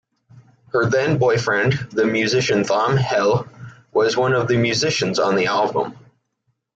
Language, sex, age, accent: English, male, 19-29, United States English